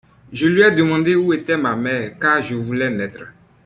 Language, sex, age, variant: French, male, 30-39, Français d'Afrique subsaharienne et des îles africaines